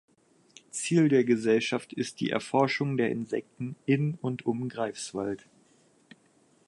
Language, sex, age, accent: German, male, 19-29, Deutschland Deutsch